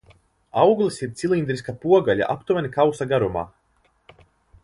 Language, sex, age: Latvian, male, 19-29